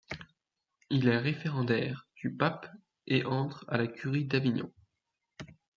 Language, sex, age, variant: French, male, under 19, Français de métropole